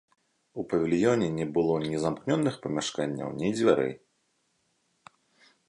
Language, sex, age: Belarusian, male, 30-39